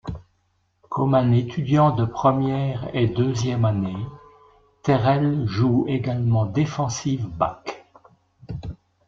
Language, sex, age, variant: French, male, 60-69, Français de métropole